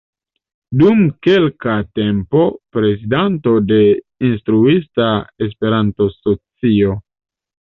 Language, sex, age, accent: Esperanto, male, 19-29, Internacia